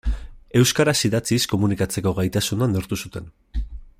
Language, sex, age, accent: Basque, male, 19-29, Erdialdekoa edo Nafarra (Gipuzkoa, Nafarroa)